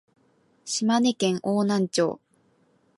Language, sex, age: Japanese, female, 19-29